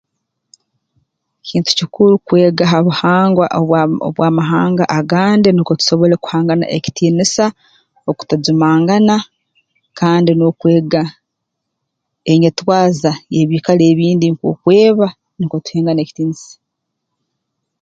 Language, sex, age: Tooro, female, 30-39